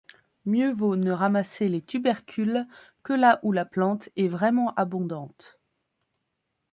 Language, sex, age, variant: French, female, 30-39, Français de métropole